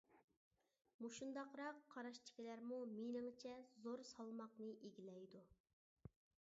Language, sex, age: Uyghur, male, 19-29